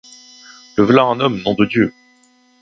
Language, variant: French, Français de métropole